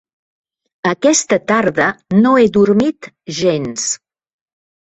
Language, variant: Catalan, Septentrional